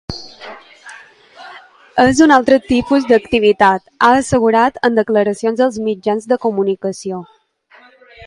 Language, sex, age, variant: Catalan, female, 19-29, Balear